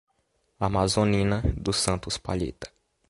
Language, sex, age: Portuguese, male, under 19